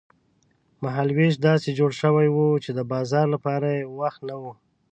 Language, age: Pashto, 30-39